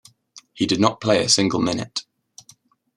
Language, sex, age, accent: English, male, 19-29, England English